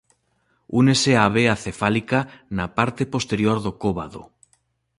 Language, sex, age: Galician, male, 40-49